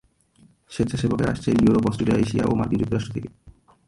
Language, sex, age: Bengali, male, 19-29